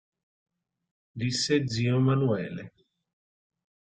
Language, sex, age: Italian, male, 30-39